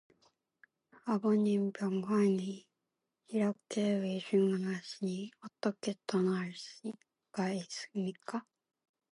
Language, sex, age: Korean, female, 19-29